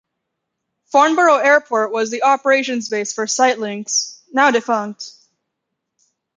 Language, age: English, 19-29